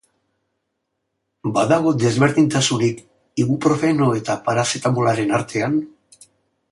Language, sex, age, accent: Basque, male, 60-69, Mendebalekoa (Araba, Bizkaia, Gipuzkoako mendebaleko herri batzuk)